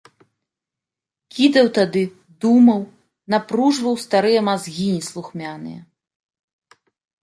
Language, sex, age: Belarusian, female, 30-39